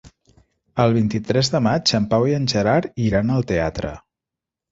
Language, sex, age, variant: Catalan, male, 40-49, Central